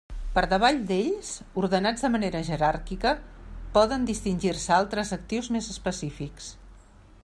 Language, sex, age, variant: Catalan, female, 60-69, Central